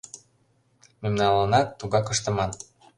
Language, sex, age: Mari, male, 19-29